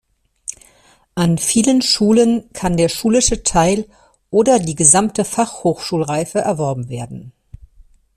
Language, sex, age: German, female, 50-59